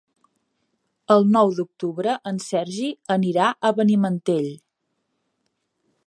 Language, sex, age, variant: Catalan, female, 40-49, Central